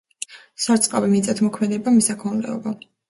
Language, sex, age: Georgian, female, 19-29